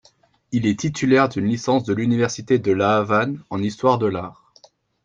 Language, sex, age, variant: French, male, 19-29, Français de métropole